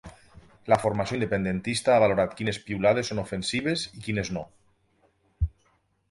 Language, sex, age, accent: Catalan, male, 40-49, valencià